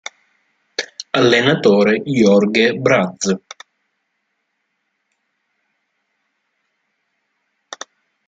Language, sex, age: Italian, male, 19-29